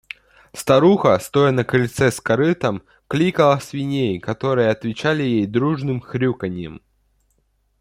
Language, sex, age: Russian, male, under 19